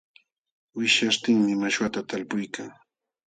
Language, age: Jauja Wanca Quechua, 40-49